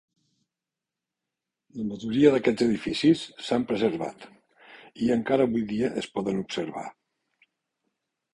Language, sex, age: Catalan, male, 60-69